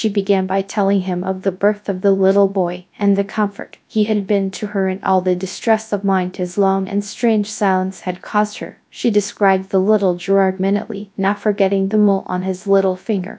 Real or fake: fake